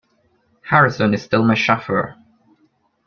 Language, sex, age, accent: English, male, under 19, Filipino